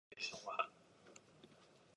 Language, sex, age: English, male, under 19